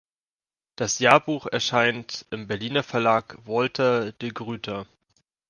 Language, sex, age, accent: German, male, 19-29, Deutschland Deutsch